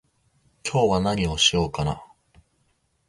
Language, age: Japanese, 19-29